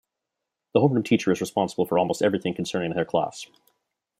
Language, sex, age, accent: English, male, 30-39, Canadian English